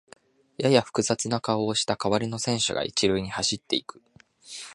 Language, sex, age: Japanese, male, 19-29